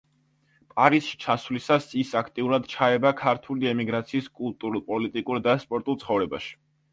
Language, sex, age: Georgian, male, under 19